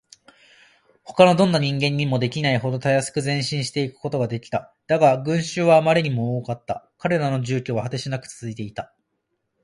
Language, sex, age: Japanese, male, 19-29